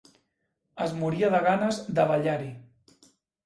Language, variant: Catalan, Central